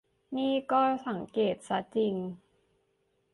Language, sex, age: Thai, female, 19-29